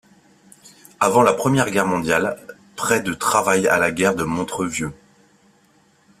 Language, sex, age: French, male, 30-39